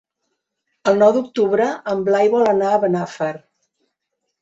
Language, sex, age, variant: Catalan, female, 50-59, Central